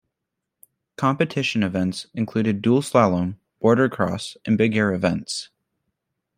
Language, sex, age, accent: English, male, under 19, United States English